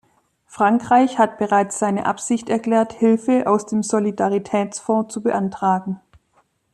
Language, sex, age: German, female, 40-49